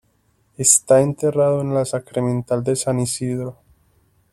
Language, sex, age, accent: Spanish, male, 19-29, Caribe: Cuba, Venezuela, Puerto Rico, República Dominicana, Panamá, Colombia caribeña, México caribeño, Costa del golfo de México